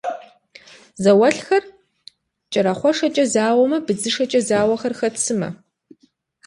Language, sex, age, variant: Kabardian, female, 30-39, Адыгэбзэ (Къэбэрдей, Кирил, псоми зэдай)